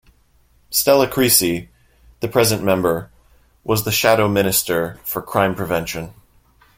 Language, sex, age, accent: English, male, 19-29, United States English